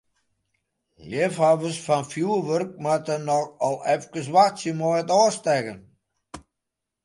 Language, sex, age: Western Frisian, male, 60-69